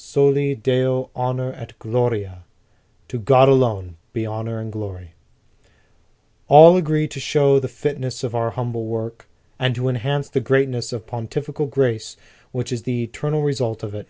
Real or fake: real